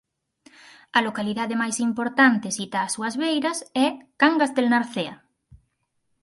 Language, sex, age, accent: Galician, female, 19-29, Central (sen gheada)